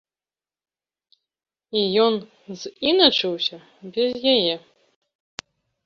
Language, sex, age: Belarusian, female, 30-39